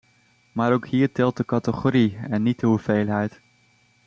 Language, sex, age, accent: Dutch, male, 19-29, Nederlands Nederlands